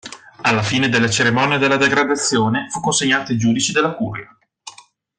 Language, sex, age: Italian, male, 19-29